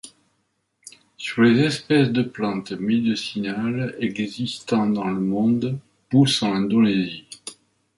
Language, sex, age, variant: French, male, 50-59, Français de métropole